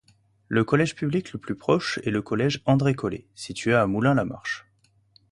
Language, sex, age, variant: French, male, 19-29, Français de métropole